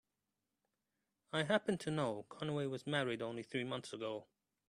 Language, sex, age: English, male, 30-39